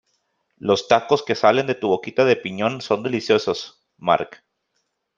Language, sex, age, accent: Spanish, male, 30-39, México